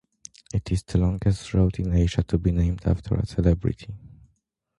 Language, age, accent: English, under 19, United States English